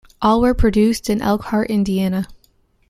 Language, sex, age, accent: English, female, 19-29, United States English